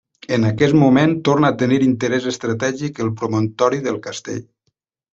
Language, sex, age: Catalan, male, 50-59